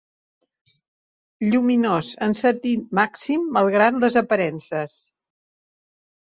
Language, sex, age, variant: Catalan, female, 60-69, Central